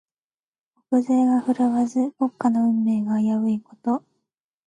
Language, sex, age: Japanese, female, 19-29